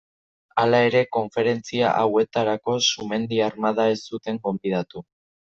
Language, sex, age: Basque, male, under 19